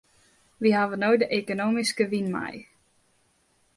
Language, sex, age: Western Frisian, female, 19-29